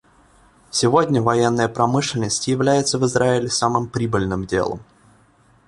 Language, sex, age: Russian, male, 19-29